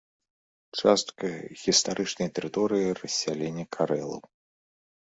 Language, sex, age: Belarusian, male, 30-39